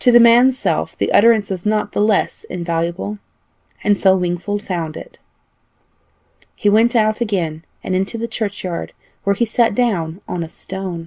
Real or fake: real